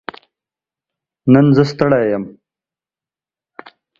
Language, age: Pashto, 19-29